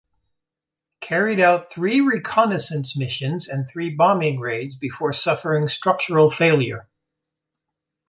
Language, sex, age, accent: English, male, 50-59, United States English